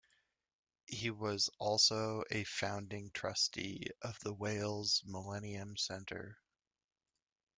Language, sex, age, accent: English, male, 30-39, United States English